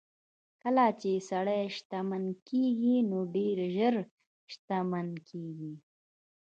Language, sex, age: Pashto, female, 19-29